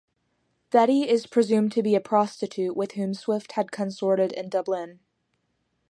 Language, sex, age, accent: English, female, under 19, United States English